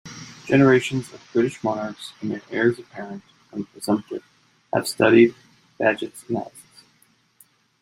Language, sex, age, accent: English, male, 30-39, United States English